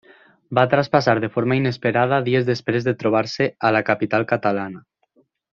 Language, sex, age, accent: Catalan, male, 19-29, valencià